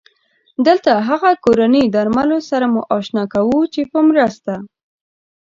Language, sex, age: Pashto, female, under 19